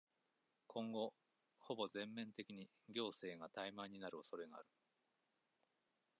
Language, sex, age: Japanese, male, 40-49